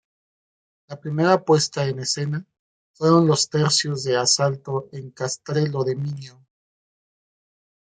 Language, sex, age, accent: Spanish, male, 40-49, México